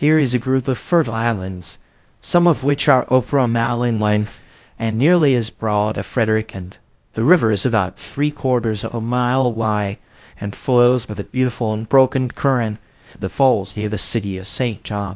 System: TTS, VITS